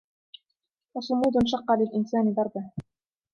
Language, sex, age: Arabic, female, 19-29